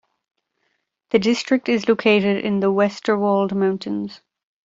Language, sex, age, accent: English, female, 19-29, Irish English